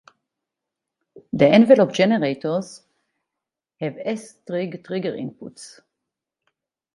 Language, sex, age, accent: English, female, 40-49, Israeli